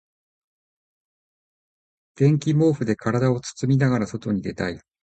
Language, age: Japanese, 50-59